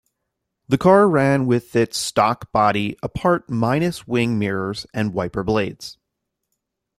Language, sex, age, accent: English, male, 30-39, United States English